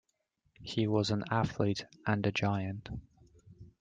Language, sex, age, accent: English, male, 19-29, England English